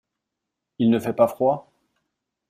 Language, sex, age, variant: French, male, 40-49, Français de métropole